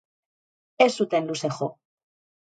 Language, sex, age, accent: Basque, female, 30-39, Mendebalekoa (Araba, Bizkaia, Gipuzkoako mendebaleko herri batzuk)